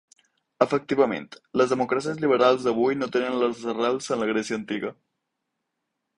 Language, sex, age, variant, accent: Catalan, male, 19-29, Balear, mallorquí